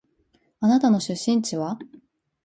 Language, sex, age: Japanese, female, 19-29